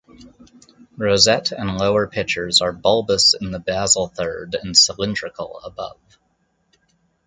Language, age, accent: English, 30-39, United States English